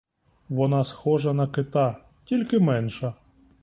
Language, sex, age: Ukrainian, male, 30-39